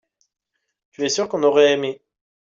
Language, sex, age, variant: French, male, 19-29, Français de métropole